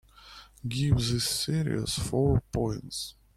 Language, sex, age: English, male, 40-49